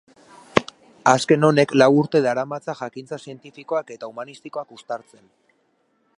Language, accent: Basque, Mendebalekoa (Araba, Bizkaia, Gipuzkoako mendebaleko herri batzuk)